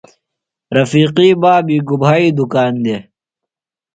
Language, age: Phalura, under 19